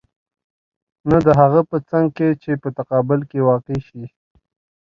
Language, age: Pashto, 19-29